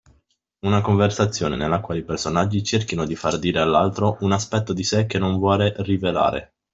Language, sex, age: Italian, male, 19-29